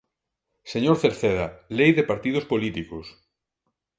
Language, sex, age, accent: Galician, male, 40-49, Normativo (estándar); Neofalante